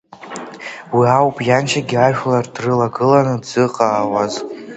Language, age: Abkhazian, under 19